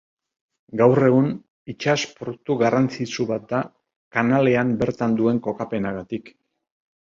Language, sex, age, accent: Basque, male, 60-69, Erdialdekoa edo Nafarra (Gipuzkoa, Nafarroa)